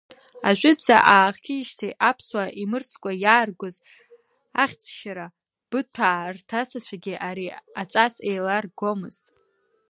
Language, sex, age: Abkhazian, female, under 19